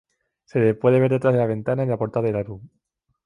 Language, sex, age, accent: Spanish, male, 19-29, España: Islas Canarias